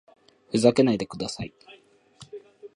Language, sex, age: Japanese, male, 30-39